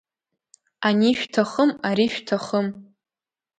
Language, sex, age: Abkhazian, female, under 19